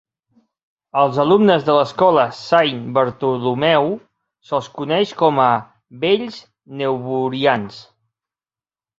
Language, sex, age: Catalan, male, 40-49